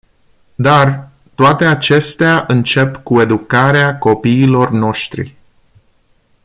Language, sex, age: Romanian, male, 30-39